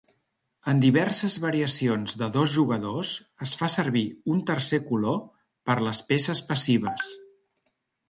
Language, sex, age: Catalan, male, 40-49